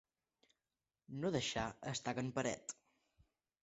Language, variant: Catalan, Central